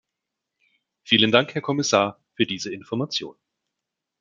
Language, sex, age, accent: German, male, 30-39, Deutschland Deutsch